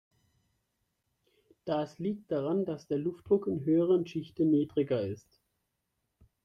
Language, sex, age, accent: German, male, 19-29, Deutschland Deutsch